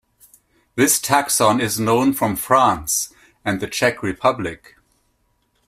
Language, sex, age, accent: English, male, 50-59, Canadian English